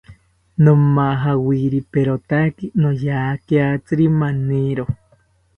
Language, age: South Ucayali Ashéninka, 30-39